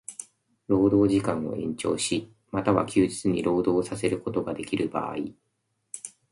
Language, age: Japanese, 19-29